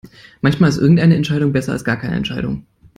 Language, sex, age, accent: German, male, 19-29, Deutschland Deutsch